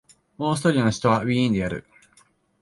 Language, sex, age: Japanese, male, 19-29